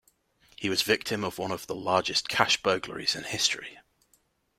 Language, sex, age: English, male, 19-29